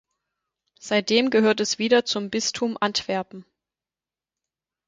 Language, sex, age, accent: German, female, 30-39, Deutschland Deutsch